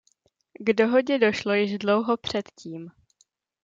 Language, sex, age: Czech, female, under 19